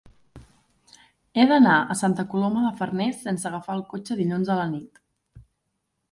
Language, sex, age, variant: Catalan, female, 19-29, Central